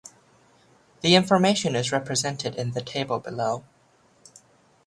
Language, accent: English, United States English